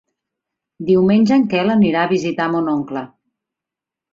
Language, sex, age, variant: Catalan, female, 40-49, Central